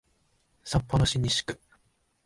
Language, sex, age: Japanese, male, 19-29